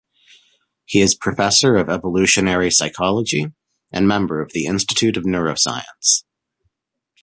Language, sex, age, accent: English, male, 30-39, Canadian English